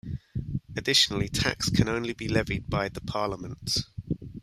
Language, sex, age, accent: English, male, 30-39, England English